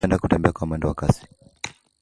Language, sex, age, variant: Swahili, male, 19-29, Kiswahili cha Bara ya Kenya